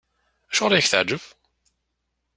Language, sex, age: Kabyle, male, 40-49